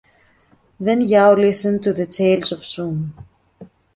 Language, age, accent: English, 30-39, United States English